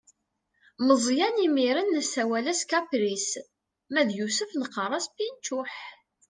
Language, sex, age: Kabyle, female, 40-49